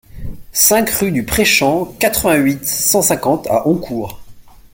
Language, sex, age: French, male, 19-29